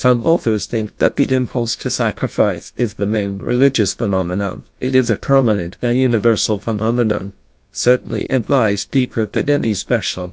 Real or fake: fake